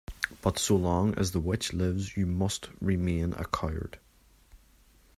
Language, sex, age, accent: English, male, 30-39, Irish English